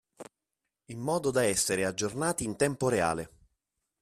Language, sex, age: Italian, male, 50-59